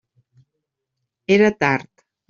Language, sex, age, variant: Catalan, female, 50-59, Central